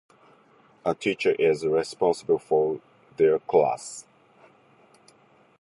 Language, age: English, 50-59